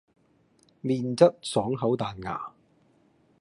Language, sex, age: Cantonese, male, 40-49